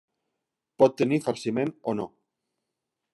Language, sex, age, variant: Catalan, male, 40-49, Central